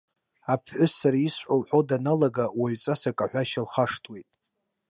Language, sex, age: Abkhazian, male, 19-29